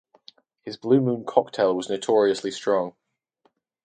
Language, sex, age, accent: English, male, under 19, England English